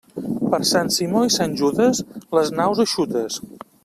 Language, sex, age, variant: Catalan, male, 50-59, Central